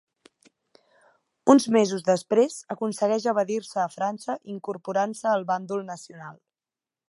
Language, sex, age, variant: Catalan, female, 19-29, Central